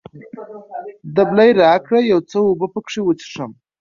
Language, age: Pashto, 30-39